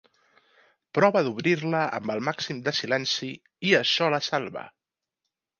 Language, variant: Catalan, Central